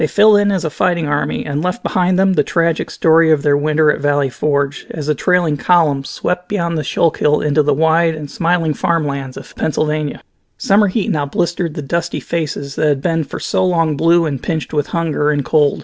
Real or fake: real